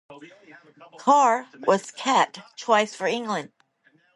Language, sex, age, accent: English, female, 40-49, United States English